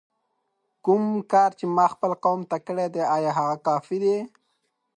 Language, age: Pashto, 19-29